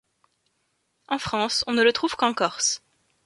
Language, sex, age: French, female, 19-29